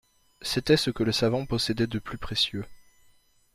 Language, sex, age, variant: French, male, 19-29, Français de métropole